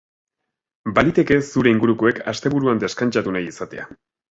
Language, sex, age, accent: Basque, male, 19-29, Erdialdekoa edo Nafarra (Gipuzkoa, Nafarroa)